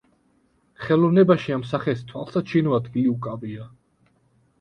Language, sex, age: Georgian, male, 19-29